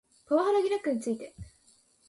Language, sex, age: Japanese, female, 19-29